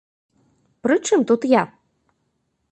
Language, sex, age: Belarusian, female, 19-29